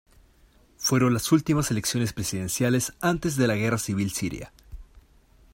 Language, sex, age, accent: Spanish, male, 19-29, Chileno: Chile, Cuyo